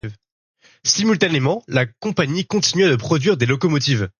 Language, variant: French, Français de métropole